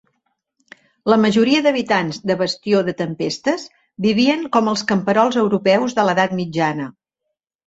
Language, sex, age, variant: Catalan, female, 50-59, Central